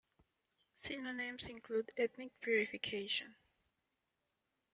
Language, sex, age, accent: English, female, 19-29, United States English